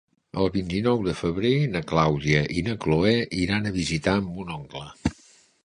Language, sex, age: Catalan, male, 60-69